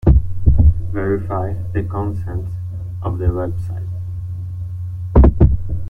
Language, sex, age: English, male, 19-29